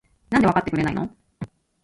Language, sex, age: Japanese, female, 40-49